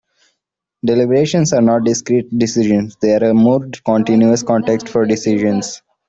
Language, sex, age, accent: English, male, 19-29, India and South Asia (India, Pakistan, Sri Lanka)